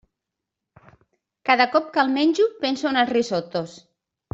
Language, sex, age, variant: Catalan, female, 50-59, Central